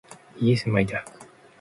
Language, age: Japanese, 50-59